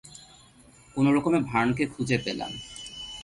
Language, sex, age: Bengali, male, 30-39